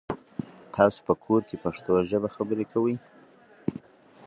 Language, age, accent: Pashto, 19-29, کندهارۍ لهجه